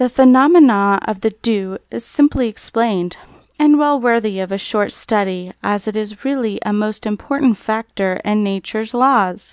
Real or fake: real